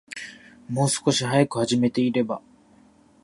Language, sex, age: Japanese, male, 19-29